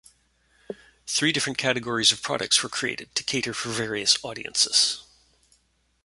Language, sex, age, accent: English, male, 50-59, Canadian English